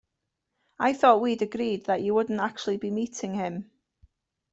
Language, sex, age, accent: English, female, 19-29, Welsh English